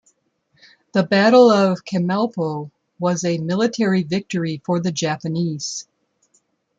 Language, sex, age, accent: English, female, 50-59, United States English